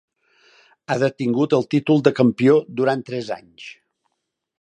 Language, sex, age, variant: Catalan, male, 60-69, Central